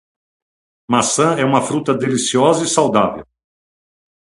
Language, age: Portuguese, 60-69